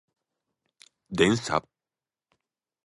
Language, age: Japanese, 19-29